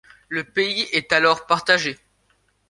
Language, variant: French, Français de métropole